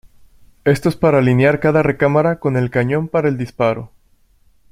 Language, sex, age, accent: Spanish, male, 19-29, México